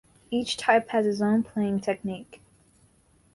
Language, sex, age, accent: English, female, 19-29, United States English